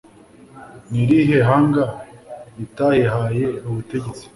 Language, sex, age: Kinyarwanda, male, 19-29